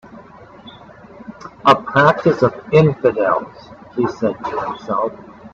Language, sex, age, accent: English, male, 50-59, United States English